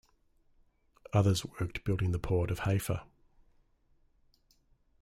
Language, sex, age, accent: English, male, 40-49, Australian English